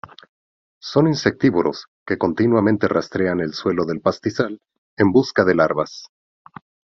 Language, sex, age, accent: Spanish, male, 30-39, México